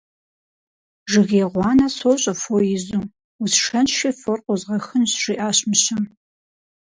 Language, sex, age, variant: Kabardian, female, 30-39, Адыгэбзэ (Къэбэрдей, Кирил, Урысей)